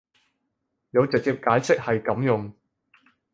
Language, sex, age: Cantonese, male, 30-39